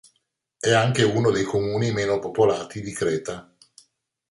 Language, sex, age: Italian, male, 60-69